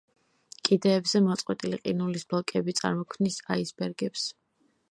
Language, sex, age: Georgian, female, 19-29